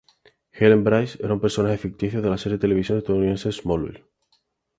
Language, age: Spanish, 19-29